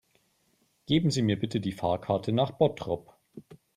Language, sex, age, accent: German, male, 40-49, Deutschland Deutsch